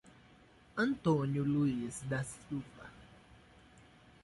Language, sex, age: Portuguese, male, 19-29